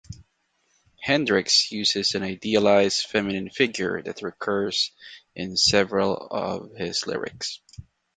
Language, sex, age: English, male, 19-29